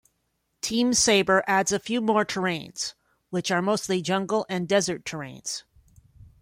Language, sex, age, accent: English, female, 50-59, Canadian English